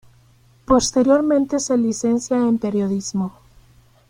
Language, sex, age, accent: Spanish, female, 30-39, América central